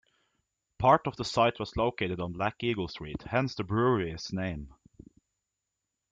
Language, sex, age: English, male, 19-29